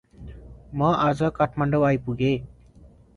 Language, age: Nepali, 19-29